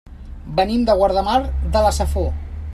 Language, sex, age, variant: Catalan, male, 40-49, Central